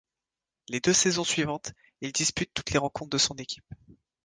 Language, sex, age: French, male, 19-29